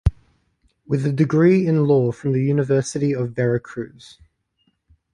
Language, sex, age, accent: English, male, 19-29, Australian English